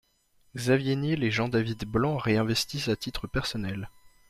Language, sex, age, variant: French, male, 19-29, Français de métropole